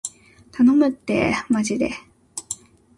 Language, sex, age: Japanese, female, 19-29